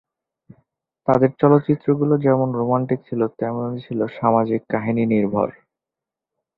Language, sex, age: Bengali, male, 19-29